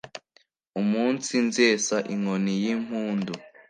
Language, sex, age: Kinyarwanda, male, under 19